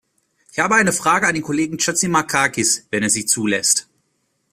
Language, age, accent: German, 19-29, Deutschland Deutsch